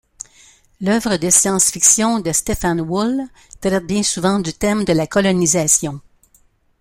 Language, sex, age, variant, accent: French, female, 70-79, Français d'Amérique du Nord, Français du Canada